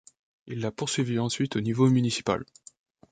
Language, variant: French, Français de métropole